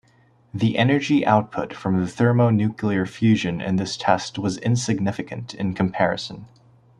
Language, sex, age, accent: English, male, 19-29, United States English